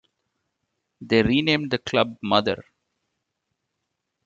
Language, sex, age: English, male, 40-49